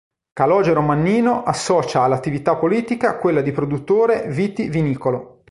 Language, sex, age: Italian, male, 40-49